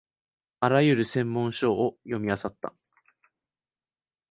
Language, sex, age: Japanese, male, 19-29